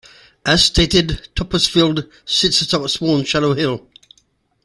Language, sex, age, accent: English, male, 60-69, England English